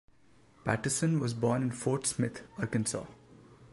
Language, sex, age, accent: English, male, 19-29, India and South Asia (India, Pakistan, Sri Lanka)